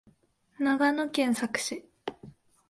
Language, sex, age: Japanese, female, 19-29